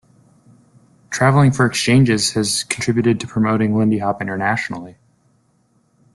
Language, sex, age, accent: English, male, 19-29, United States English